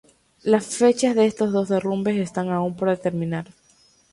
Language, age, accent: Spanish, 19-29, Andino-Pacífico: Colombia, Perú, Ecuador, oeste de Bolivia y Venezuela andina